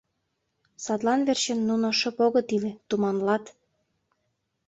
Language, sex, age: Mari, female, 19-29